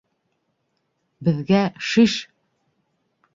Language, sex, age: Bashkir, female, 30-39